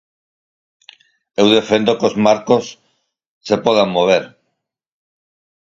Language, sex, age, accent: Galician, male, 40-49, Normativo (estándar)